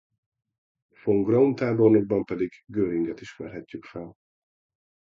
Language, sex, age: Hungarian, male, 40-49